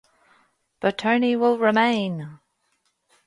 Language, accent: English, Australian English